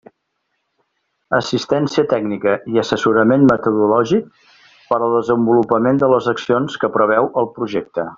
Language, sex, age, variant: Catalan, male, 60-69, Central